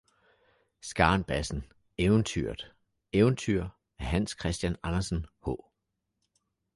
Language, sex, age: Danish, male, 40-49